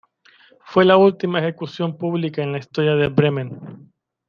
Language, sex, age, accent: Spanish, male, 30-39, Caribe: Cuba, Venezuela, Puerto Rico, República Dominicana, Panamá, Colombia caribeña, México caribeño, Costa del golfo de México